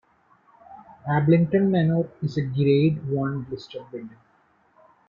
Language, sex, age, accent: English, male, 19-29, India and South Asia (India, Pakistan, Sri Lanka)